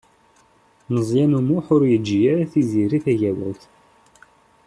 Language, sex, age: Kabyle, male, 30-39